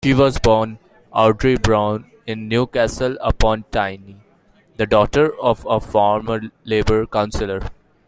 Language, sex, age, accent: English, male, 19-29, India and South Asia (India, Pakistan, Sri Lanka)